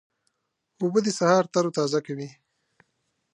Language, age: Pashto, 19-29